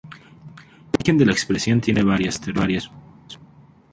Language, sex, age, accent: Spanish, male, 30-39, México